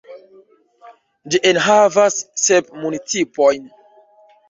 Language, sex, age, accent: Esperanto, male, 19-29, Internacia